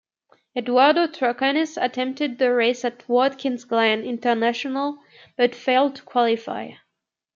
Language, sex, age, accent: English, female, 19-29, Canadian English